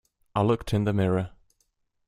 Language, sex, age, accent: English, male, 30-39, United States English